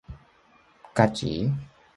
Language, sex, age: Japanese, male, 19-29